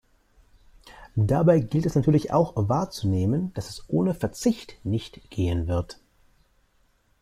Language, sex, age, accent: German, male, 30-39, Deutschland Deutsch